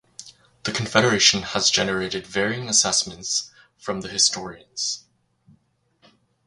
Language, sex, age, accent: English, male, 19-29, Canadian English